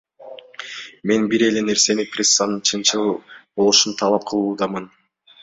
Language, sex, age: Kyrgyz, male, 19-29